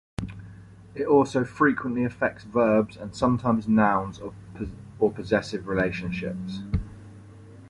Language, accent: English, England English